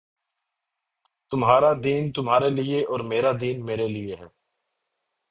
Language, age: Urdu, 30-39